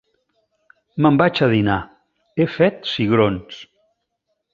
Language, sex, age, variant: Catalan, male, 60-69, Central